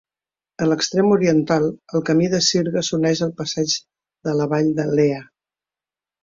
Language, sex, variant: Catalan, female, Central